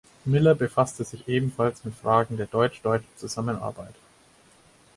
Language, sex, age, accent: German, male, 19-29, Deutschland Deutsch